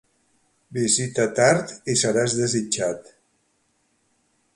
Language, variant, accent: Catalan, Central, Barceloní